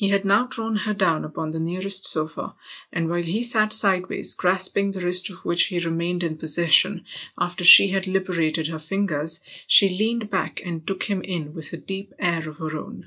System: none